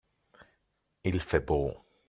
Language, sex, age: French, male, 30-39